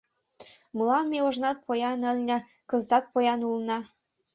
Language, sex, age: Mari, female, under 19